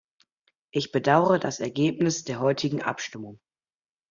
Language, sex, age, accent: German, male, under 19, Deutschland Deutsch